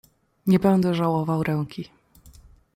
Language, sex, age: Polish, female, 19-29